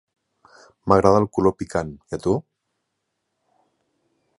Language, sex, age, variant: Catalan, male, 50-59, Central